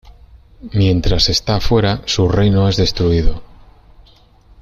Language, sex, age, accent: Spanish, male, 50-59, España: Norte peninsular (Asturias, Castilla y León, Cantabria, País Vasco, Navarra, Aragón, La Rioja, Guadalajara, Cuenca)